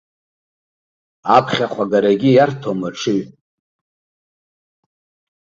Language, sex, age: Abkhazian, male, 50-59